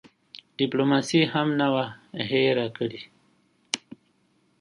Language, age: Pashto, 30-39